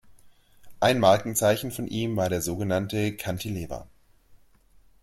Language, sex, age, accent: German, male, 30-39, Deutschland Deutsch